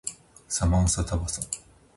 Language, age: Japanese, 30-39